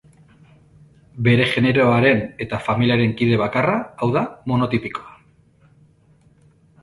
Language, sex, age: Basque, male, 40-49